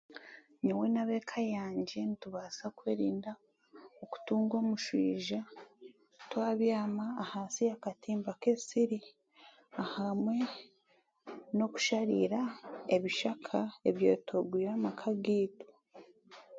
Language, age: Chiga, 19-29